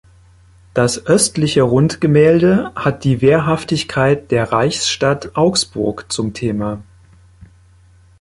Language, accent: German, Deutschland Deutsch